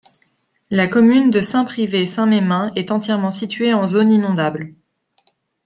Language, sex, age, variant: French, female, 30-39, Français de métropole